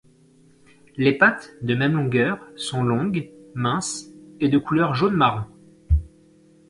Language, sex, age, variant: French, male, 30-39, Français de métropole